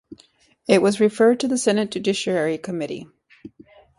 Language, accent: English, United States English